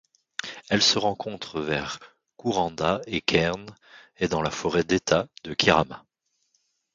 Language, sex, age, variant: French, male, 30-39, Français de métropole